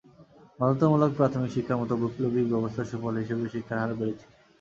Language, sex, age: Bengali, male, 19-29